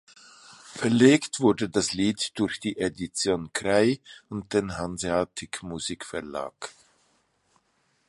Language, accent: German, Schweizerdeutsch